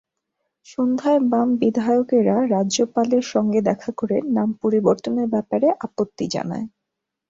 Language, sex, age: Bengali, female, under 19